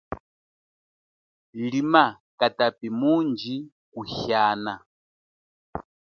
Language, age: Chokwe, 40-49